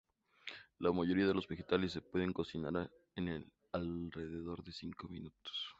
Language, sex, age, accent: Spanish, male, 19-29, México